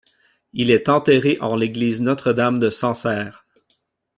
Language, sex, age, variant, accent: French, male, 30-39, Français d'Amérique du Nord, Français du Canada